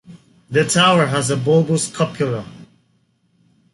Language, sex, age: English, male, 19-29